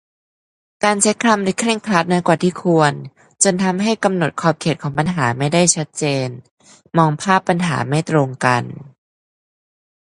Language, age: Thai, 19-29